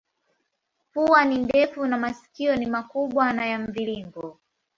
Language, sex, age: Swahili, female, 19-29